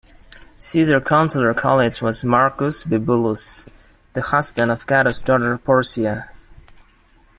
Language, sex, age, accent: English, male, 19-29, United States English